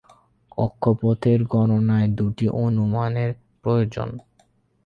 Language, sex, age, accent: Bengali, male, 19-29, Bengali; Bangla